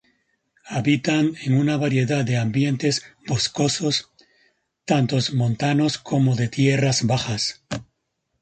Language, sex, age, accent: Spanish, male, 30-39, España: Centro-Sur peninsular (Madrid, Toledo, Castilla-La Mancha)